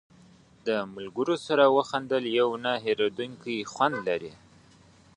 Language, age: Pashto, 19-29